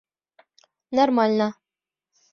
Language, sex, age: Bashkir, female, 19-29